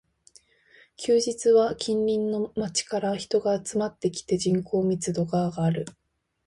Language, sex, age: Japanese, female, 19-29